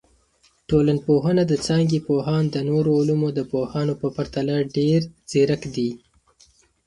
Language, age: Pashto, 19-29